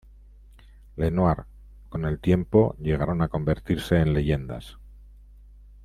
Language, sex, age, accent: Spanish, male, 50-59, España: Norte peninsular (Asturias, Castilla y León, Cantabria, País Vasco, Navarra, Aragón, La Rioja, Guadalajara, Cuenca)